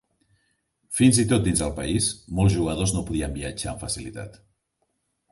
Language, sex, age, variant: Catalan, male, 40-49, Central